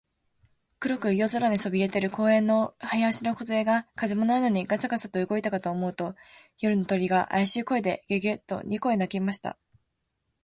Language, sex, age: Japanese, female, under 19